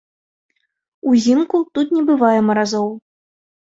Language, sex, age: Belarusian, female, 30-39